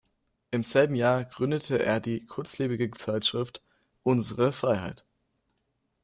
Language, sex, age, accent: German, male, under 19, Deutschland Deutsch